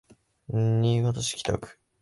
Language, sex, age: Japanese, male, 19-29